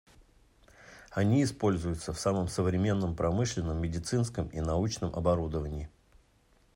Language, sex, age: Russian, male, 40-49